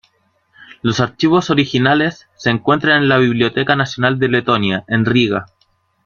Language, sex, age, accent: Spanish, male, under 19, Chileno: Chile, Cuyo